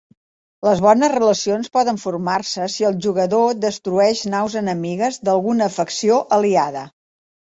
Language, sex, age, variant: Catalan, female, 60-69, Central